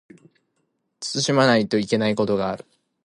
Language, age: Japanese, 19-29